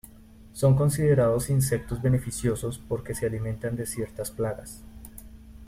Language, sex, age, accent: Spanish, male, 30-39, Caribe: Cuba, Venezuela, Puerto Rico, República Dominicana, Panamá, Colombia caribeña, México caribeño, Costa del golfo de México